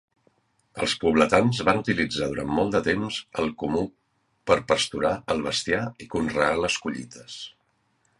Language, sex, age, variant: Catalan, male, 50-59, Central